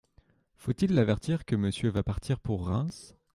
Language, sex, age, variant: French, male, 30-39, Français de métropole